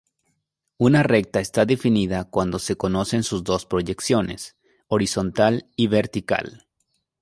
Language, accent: Spanish, México